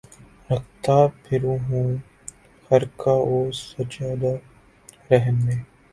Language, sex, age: Urdu, male, 19-29